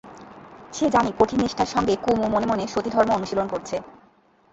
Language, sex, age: Bengali, female, 19-29